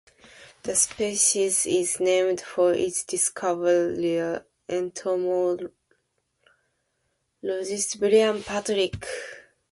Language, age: English, 19-29